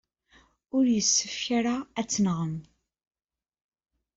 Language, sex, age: Kabyle, female, 30-39